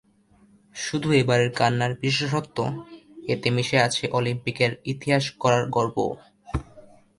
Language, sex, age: Bengali, male, under 19